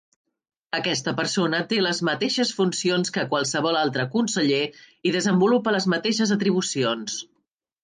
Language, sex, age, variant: Catalan, female, 50-59, Central